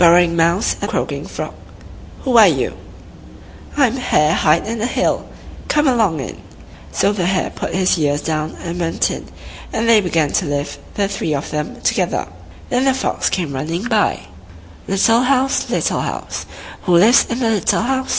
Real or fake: real